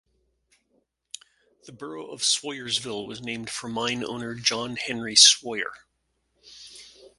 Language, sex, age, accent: English, male, 50-59, Canadian English